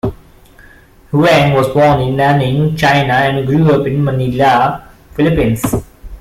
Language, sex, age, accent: English, male, 19-29, India and South Asia (India, Pakistan, Sri Lanka)